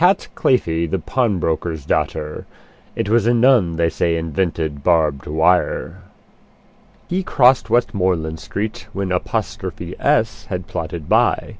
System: none